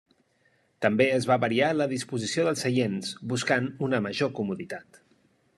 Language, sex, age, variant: Catalan, male, 30-39, Central